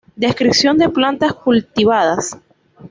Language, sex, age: Spanish, female, 19-29